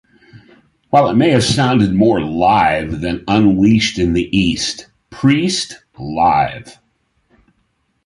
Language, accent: English, United States English